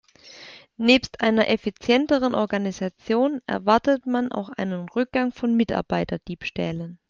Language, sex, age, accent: German, female, 30-39, Deutschland Deutsch